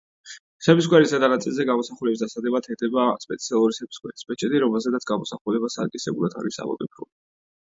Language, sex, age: Georgian, male, 19-29